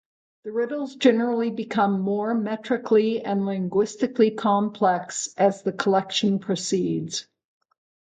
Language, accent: English, United States English